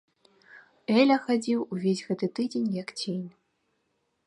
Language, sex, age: Belarusian, female, 19-29